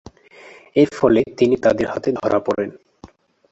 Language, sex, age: Bengali, male, 19-29